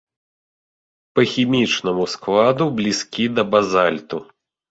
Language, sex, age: Belarusian, male, 30-39